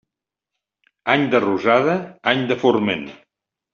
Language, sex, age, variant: Catalan, male, 70-79, Central